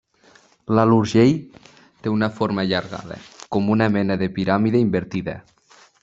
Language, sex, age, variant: Catalan, male, under 19, Nord-Occidental